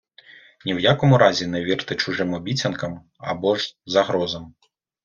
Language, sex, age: Ukrainian, male, 30-39